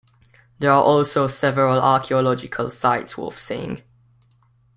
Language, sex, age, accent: English, male, under 19, England English